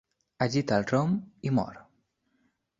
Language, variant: Catalan, Nord-Occidental